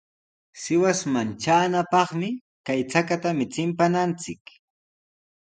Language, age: Sihuas Ancash Quechua, 19-29